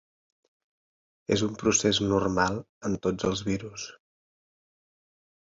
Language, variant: Catalan, Central